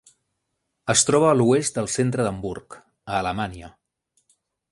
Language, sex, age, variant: Catalan, male, 30-39, Central